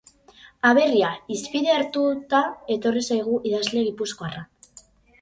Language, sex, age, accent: Basque, female, 40-49, Erdialdekoa edo Nafarra (Gipuzkoa, Nafarroa)